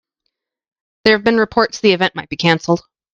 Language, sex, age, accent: English, female, 19-29, United States English